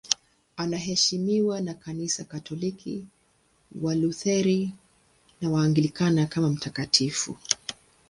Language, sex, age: Swahili, female, 60-69